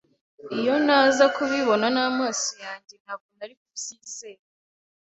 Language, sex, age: Kinyarwanda, female, 19-29